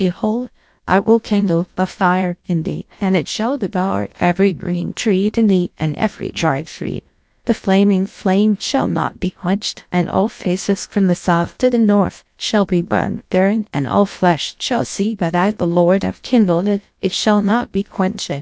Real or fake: fake